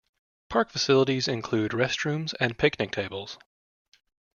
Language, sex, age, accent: English, male, 30-39, United States English